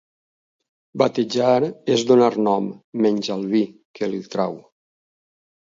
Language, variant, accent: Catalan, Valencià central, valencià